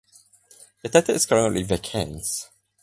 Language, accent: English, Malaysian English